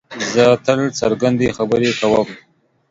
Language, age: Pashto, 19-29